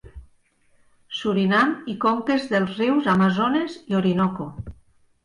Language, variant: Catalan, Nord-Occidental